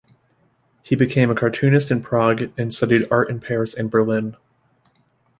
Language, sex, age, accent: English, male, 30-39, United States English